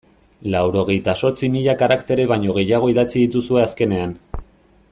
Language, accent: Basque, Erdialdekoa edo Nafarra (Gipuzkoa, Nafarroa)